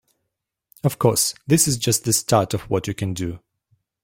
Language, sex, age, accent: English, male, 30-39, New Zealand English